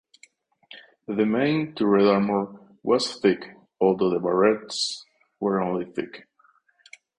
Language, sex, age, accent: English, male, 30-39, United States English